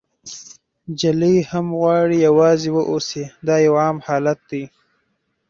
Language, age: Pashto, 19-29